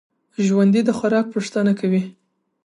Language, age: Pashto, 19-29